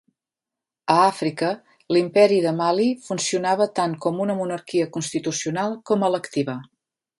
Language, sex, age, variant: Catalan, female, 50-59, Central